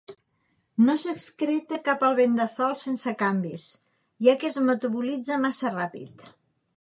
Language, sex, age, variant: Catalan, female, 60-69, Central